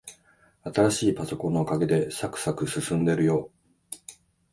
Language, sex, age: Japanese, male, 50-59